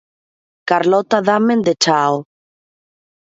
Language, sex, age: Galician, female, 30-39